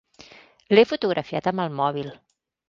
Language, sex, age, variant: Catalan, female, 50-59, Central